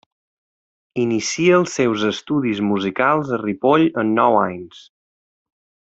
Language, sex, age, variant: Catalan, male, 30-39, Balear